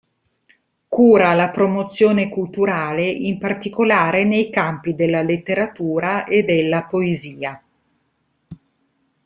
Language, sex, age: Italian, female, 40-49